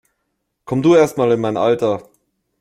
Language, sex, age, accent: German, male, 19-29, Deutschland Deutsch